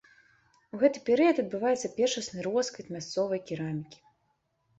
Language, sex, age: Belarusian, female, 19-29